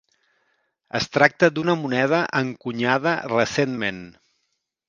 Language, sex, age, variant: Catalan, male, 40-49, Central